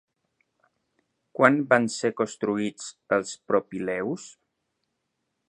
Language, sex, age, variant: Catalan, male, 50-59, Balear